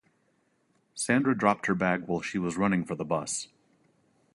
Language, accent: English, United States English